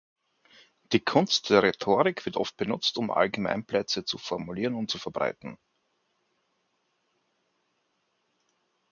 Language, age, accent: German, 50-59, Österreichisches Deutsch